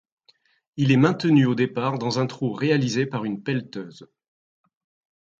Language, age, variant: French, 50-59, Français de métropole